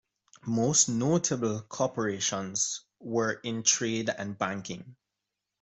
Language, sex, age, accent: English, male, 30-39, West Indies and Bermuda (Bahamas, Bermuda, Jamaica, Trinidad)